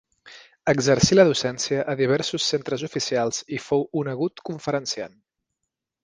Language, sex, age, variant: Catalan, male, 30-39, Central